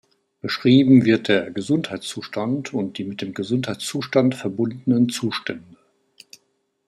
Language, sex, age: German, male, 60-69